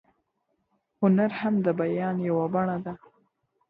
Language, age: Pashto, under 19